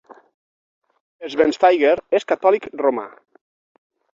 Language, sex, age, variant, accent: Catalan, male, 30-39, Nord-Occidental, nord-occidental; Lleida